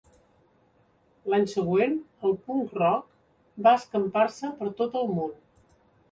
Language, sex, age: Catalan, female, 70-79